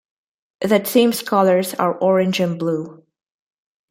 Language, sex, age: English, female, under 19